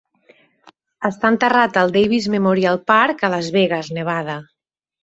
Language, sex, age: Catalan, female, 40-49